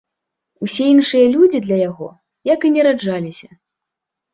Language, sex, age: Belarusian, female, 30-39